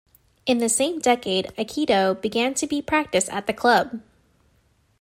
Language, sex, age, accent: English, female, 19-29, United States English